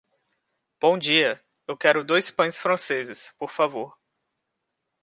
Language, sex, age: Portuguese, male, 19-29